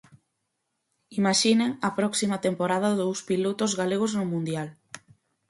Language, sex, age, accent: Galician, female, 19-29, Normativo (estándar)